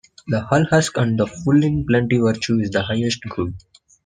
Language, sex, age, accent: English, male, 19-29, India and South Asia (India, Pakistan, Sri Lanka)